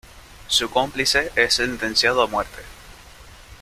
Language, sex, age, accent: Spanish, male, under 19, España: Islas Canarias